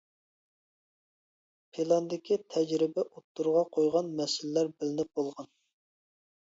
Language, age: Uyghur, 19-29